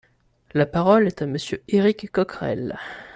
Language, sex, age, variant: French, male, 19-29, Français de métropole